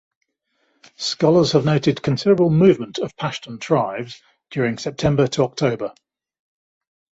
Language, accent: English, England English